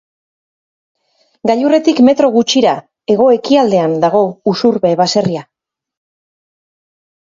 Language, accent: Basque, Erdialdekoa edo Nafarra (Gipuzkoa, Nafarroa)